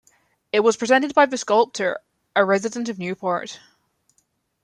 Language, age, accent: English, 19-29, England English